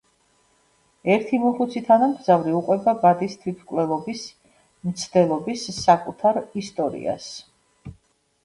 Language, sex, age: Georgian, female, 50-59